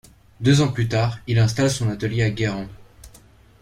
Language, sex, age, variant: French, male, under 19, Français de métropole